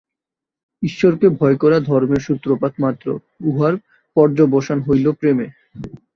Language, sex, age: Bengali, male, 19-29